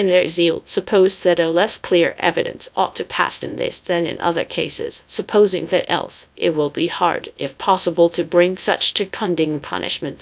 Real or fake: fake